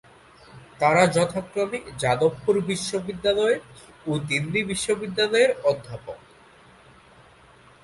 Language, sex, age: Bengali, male, 19-29